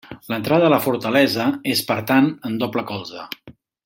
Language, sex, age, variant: Catalan, male, 50-59, Central